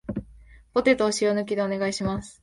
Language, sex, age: Japanese, female, 19-29